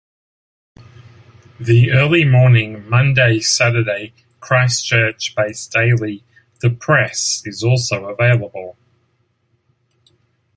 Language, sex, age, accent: English, male, 30-39, Australian English